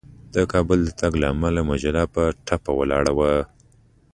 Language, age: Pashto, 19-29